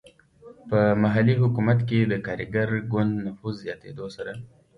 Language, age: Pashto, 19-29